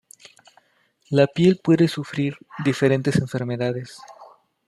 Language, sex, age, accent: Spanish, male, 30-39, México